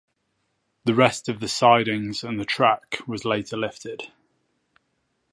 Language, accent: English, England English